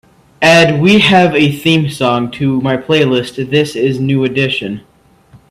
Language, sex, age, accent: English, male, 19-29, United States English